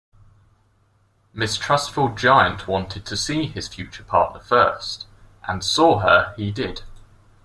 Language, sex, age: English, male, 19-29